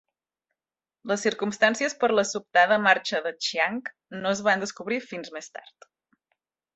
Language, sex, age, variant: Catalan, female, 30-39, Central